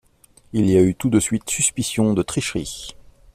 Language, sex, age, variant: French, male, 30-39, Français de métropole